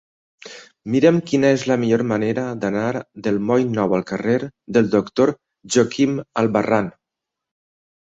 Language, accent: Catalan, valencià